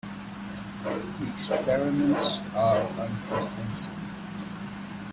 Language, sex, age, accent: English, male, 19-29, India and South Asia (India, Pakistan, Sri Lanka)